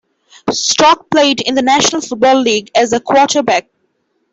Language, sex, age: English, female, 19-29